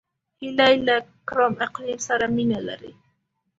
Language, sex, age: Pashto, female, under 19